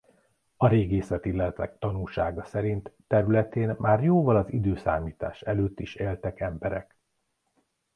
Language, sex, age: Hungarian, male, 40-49